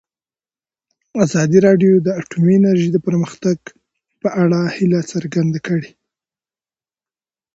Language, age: Pashto, 19-29